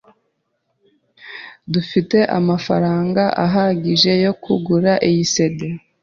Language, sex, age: Kinyarwanda, female, 30-39